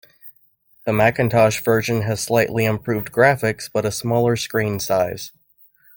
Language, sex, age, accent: English, male, 30-39, United States English